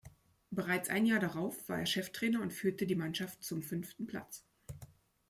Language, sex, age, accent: German, female, 40-49, Deutschland Deutsch